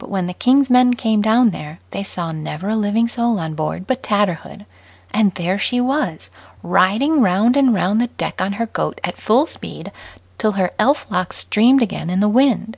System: none